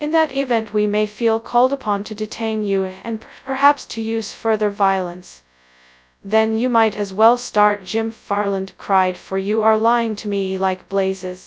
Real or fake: fake